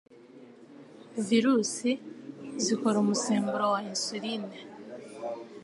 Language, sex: Kinyarwanda, female